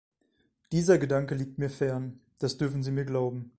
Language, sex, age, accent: German, male, 19-29, Deutschland Deutsch